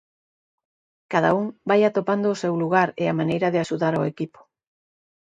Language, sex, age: Galician, female, 50-59